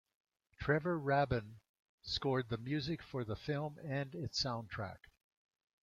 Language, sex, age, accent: English, male, 80-89, United States English